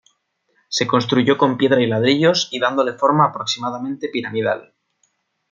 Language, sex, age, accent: Spanish, male, 19-29, España: Norte peninsular (Asturias, Castilla y León, Cantabria, País Vasco, Navarra, Aragón, La Rioja, Guadalajara, Cuenca)